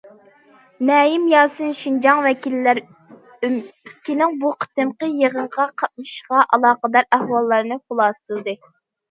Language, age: Uyghur, under 19